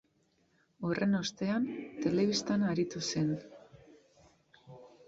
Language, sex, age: Basque, female, 30-39